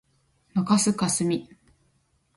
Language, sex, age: Japanese, female, 19-29